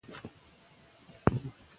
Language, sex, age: Pashto, female, 19-29